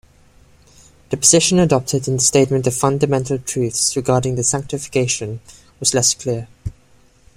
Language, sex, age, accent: English, male, 19-29, Filipino